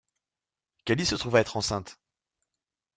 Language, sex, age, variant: French, male, 19-29, Français de métropole